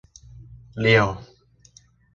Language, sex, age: Thai, male, 30-39